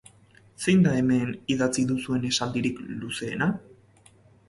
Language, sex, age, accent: Basque, male, 30-39, Erdialdekoa edo Nafarra (Gipuzkoa, Nafarroa)